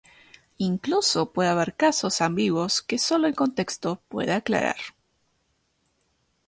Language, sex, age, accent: Spanish, female, 19-29, Rioplatense: Argentina, Uruguay, este de Bolivia, Paraguay